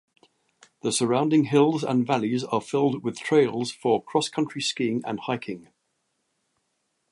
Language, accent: English, England English